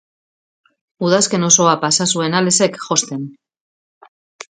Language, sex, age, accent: Basque, female, 40-49, Mendebalekoa (Araba, Bizkaia, Gipuzkoako mendebaleko herri batzuk)